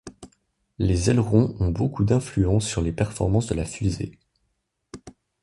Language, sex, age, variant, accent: French, male, 19-29, Français d'Europe, Français de Suisse